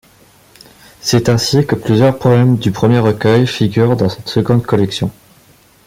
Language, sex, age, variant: French, male, 19-29, Français de métropole